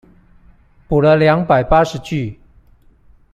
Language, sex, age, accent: Chinese, male, 40-49, 出生地：臺北市